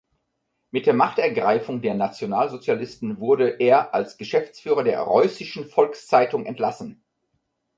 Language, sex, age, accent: German, male, 50-59, Deutschland Deutsch